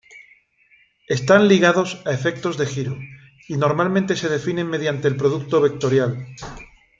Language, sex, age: Spanish, male, 50-59